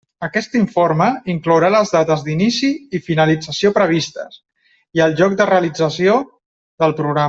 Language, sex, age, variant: Catalan, male, 30-39, Central